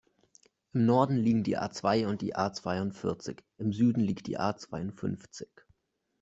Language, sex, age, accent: German, male, under 19, Deutschland Deutsch